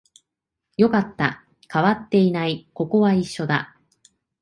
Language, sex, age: Japanese, female, 30-39